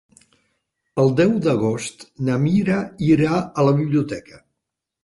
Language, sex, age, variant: Catalan, male, 60-69, Septentrional